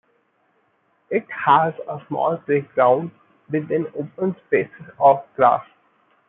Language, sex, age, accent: English, male, 19-29, India and South Asia (India, Pakistan, Sri Lanka)